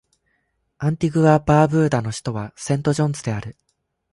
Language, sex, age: Japanese, male, under 19